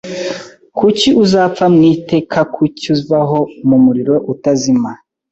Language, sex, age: Kinyarwanda, male, 19-29